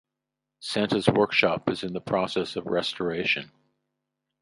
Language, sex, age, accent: English, male, 60-69, United States English